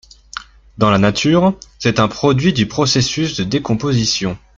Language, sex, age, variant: French, male, 19-29, Français de métropole